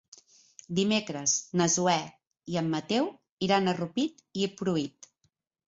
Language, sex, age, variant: Catalan, female, 40-49, Central